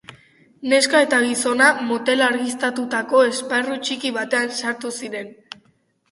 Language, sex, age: Basque, female, under 19